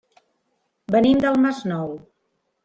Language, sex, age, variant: Catalan, female, 50-59, Central